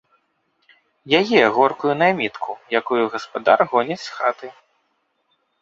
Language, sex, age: Belarusian, male, 30-39